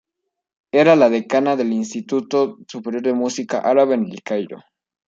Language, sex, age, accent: Spanish, male, under 19, México